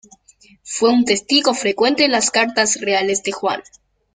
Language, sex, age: Spanish, male, under 19